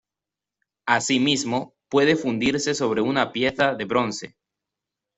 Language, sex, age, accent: Spanish, male, 19-29, Andino-Pacífico: Colombia, Perú, Ecuador, oeste de Bolivia y Venezuela andina